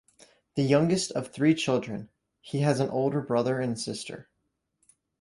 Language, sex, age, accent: English, male, under 19, United States English